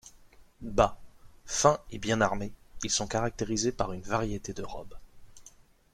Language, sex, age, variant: French, male, 19-29, Français de métropole